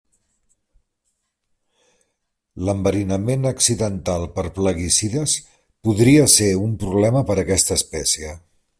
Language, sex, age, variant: Catalan, male, 60-69, Central